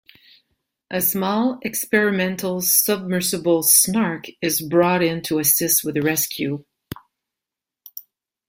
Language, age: English, 50-59